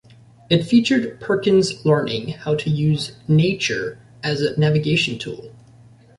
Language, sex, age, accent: English, male, 19-29, United States English